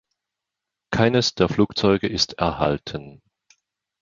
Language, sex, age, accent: German, male, 50-59, Schweizerdeutsch